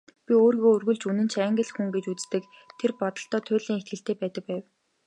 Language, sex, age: Mongolian, female, 19-29